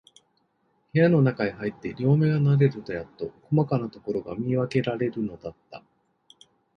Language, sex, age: Japanese, male, 40-49